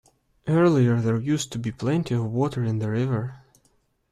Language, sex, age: English, male, 19-29